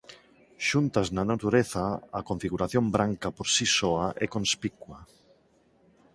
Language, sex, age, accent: Galician, male, 50-59, Neofalante